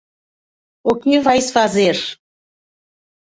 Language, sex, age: Portuguese, female, 50-59